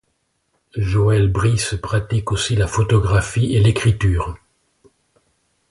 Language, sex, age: French, male, 70-79